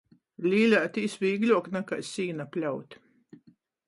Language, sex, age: Latgalian, female, 40-49